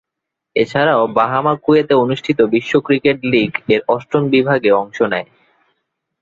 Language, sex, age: Bengali, male, 19-29